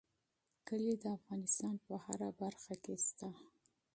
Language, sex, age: Pashto, female, 30-39